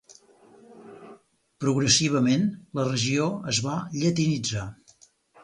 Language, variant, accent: Catalan, Central, central; Empordanès